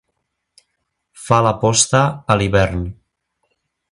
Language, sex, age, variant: Catalan, male, 19-29, Central